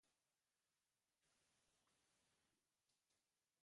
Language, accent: Basque, Mendebalekoa (Araba, Bizkaia, Gipuzkoako mendebaleko herri batzuk)